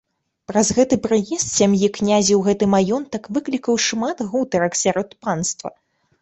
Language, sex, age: Belarusian, female, 19-29